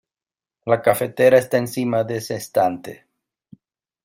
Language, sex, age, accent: Spanish, male, 50-59, México